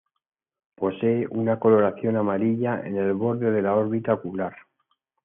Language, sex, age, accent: Spanish, male, 50-59, España: Centro-Sur peninsular (Madrid, Toledo, Castilla-La Mancha)